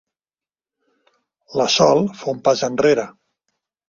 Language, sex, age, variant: Catalan, male, 40-49, Nord-Occidental